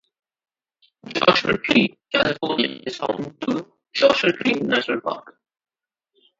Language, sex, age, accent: English, male, under 19, India and South Asia (India, Pakistan, Sri Lanka)